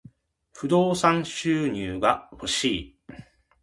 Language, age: Japanese, 50-59